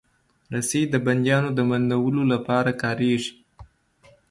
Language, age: Pashto, 19-29